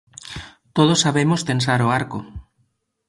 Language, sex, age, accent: Galician, male, 19-29, Normativo (estándar)